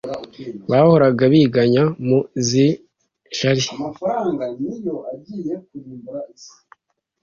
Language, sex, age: Kinyarwanda, male, 50-59